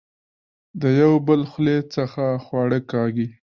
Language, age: Pashto, 19-29